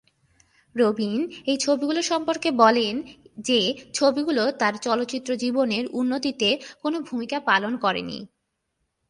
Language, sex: Bengali, female